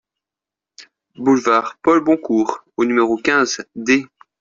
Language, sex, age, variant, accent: French, male, 30-39, Français d'Europe, Français de Suisse